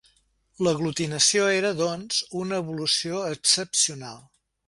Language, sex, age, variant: Catalan, male, 60-69, Septentrional